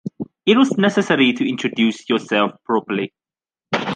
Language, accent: English, United States English